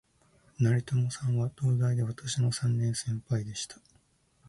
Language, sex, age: Japanese, male, 19-29